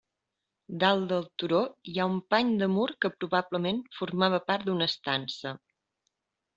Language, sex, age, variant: Catalan, female, 30-39, Septentrional